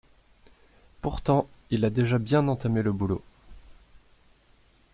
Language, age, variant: French, 19-29, Français de métropole